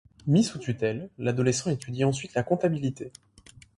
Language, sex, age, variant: French, male, 19-29, Français de métropole